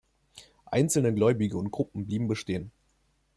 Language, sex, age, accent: German, male, 19-29, Deutschland Deutsch